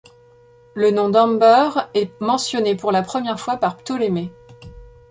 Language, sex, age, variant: French, female, 30-39, Français de métropole